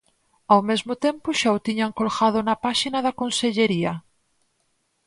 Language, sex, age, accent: Galician, female, 30-39, Atlántico (seseo e gheada)